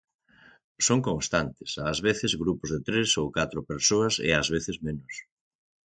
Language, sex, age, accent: Galician, male, 60-69, Atlántico (seseo e gheada)